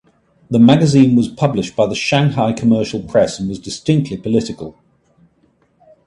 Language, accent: English, England English